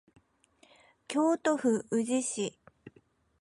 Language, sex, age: Japanese, female, 19-29